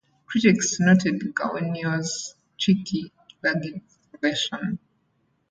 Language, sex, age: English, female, 19-29